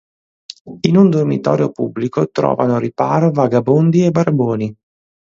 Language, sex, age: Italian, male, 19-29